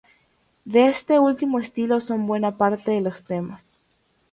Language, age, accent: Spanish, 19-29, Andino-Pacífico: Colombia, Perú, Ecuador, oeste de Bolivia y Venezuela andina